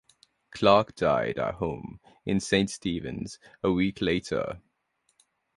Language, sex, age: English, male, 19-29